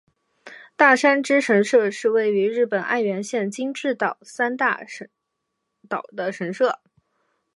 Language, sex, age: Chinese, female, 19-29